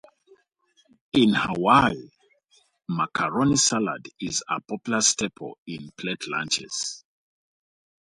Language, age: English, 40-49